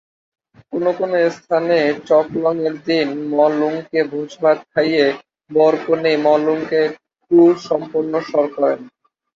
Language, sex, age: Bengali, male, 19-29